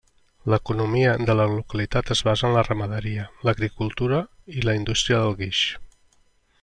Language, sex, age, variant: Catalan, male, 50-59, Central